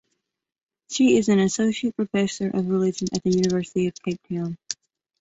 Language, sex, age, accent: English, female, 19-29, United States English